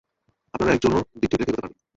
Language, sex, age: Bengali, male, 19-29